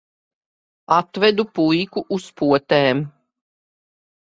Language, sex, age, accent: Latvian, female, 50-59, Vidzemes